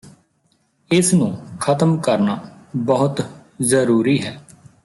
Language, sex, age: Punjabi, male, 30-39